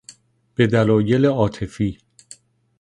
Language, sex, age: Persian, male, 30-39